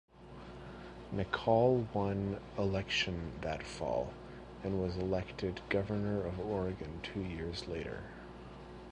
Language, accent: English, United States English